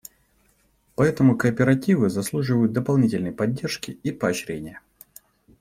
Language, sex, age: Russian, male, 30-39